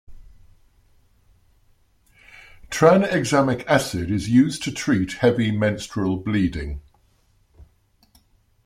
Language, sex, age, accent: English, male, 70-79, England English